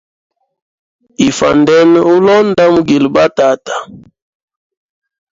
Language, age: Hemba, 30-39